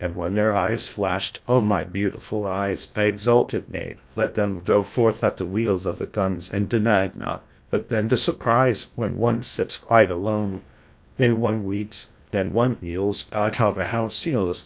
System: TTS, GlowTTS